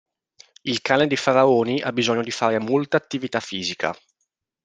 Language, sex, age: Italian, male, 19-29